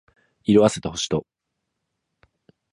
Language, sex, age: Japanese, male, 19-29